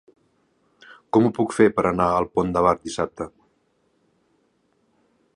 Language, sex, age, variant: Catalan, male, 50-59, Central